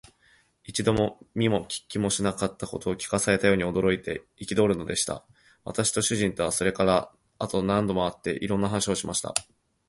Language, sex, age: Japanese, male, 19-29